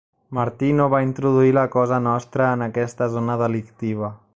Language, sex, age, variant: Catalan, male, 19-29, Central